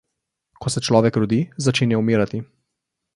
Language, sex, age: Slovenian, male, 19-29